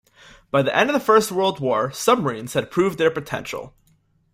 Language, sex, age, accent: English, male, under 19, United States English